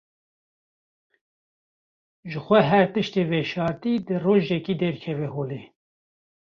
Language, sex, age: Kurdish, male, 50-59